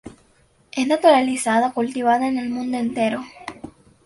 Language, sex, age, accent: Spanish, female, under 19, América central